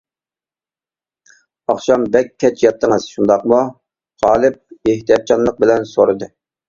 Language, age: Uyghur, 30-39